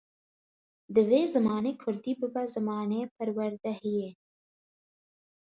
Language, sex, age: Kurdish, female, 19-29